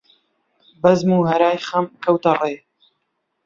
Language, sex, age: Central Kurdish, male, 19-29